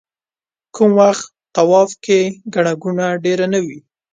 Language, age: Pashto, 19-29